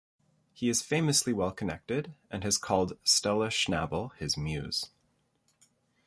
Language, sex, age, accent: English, male, 30-39, Canadian English